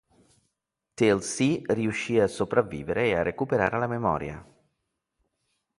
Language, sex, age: Italian, male, 40-49